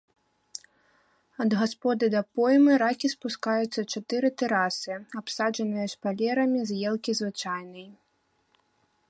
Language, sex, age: Belarusian, female, 19-29